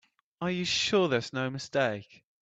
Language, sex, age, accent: English, male, 19-29, England English